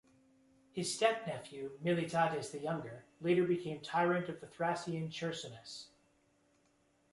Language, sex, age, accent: English, male, 19-29, United States English